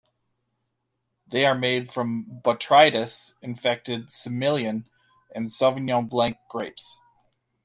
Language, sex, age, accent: English, male, 30-39, Canadian English